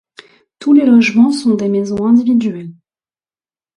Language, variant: French, Français de métropole